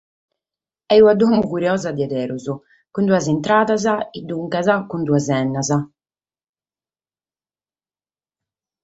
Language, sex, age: Sardinian, female, 30-39